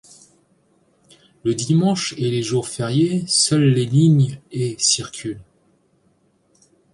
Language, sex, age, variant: French, male, 30-39, Français de métropole